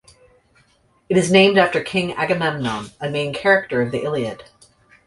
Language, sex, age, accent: English, female, 40-49, Canadian English